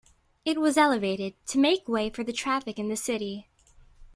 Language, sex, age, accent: English, female, under 19, United States English